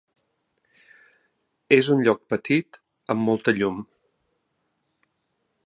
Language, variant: Catalan, Central